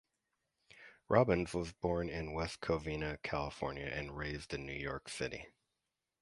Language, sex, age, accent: English, male, 40-49, United States English